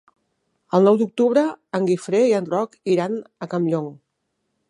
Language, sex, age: Catalan, female, 40-49